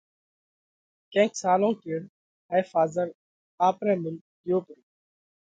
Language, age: Parkari Koli, 19-29